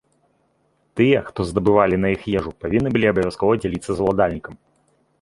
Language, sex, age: Belarusian, male, 30-39